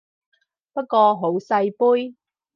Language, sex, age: Cantonese, female, 30-39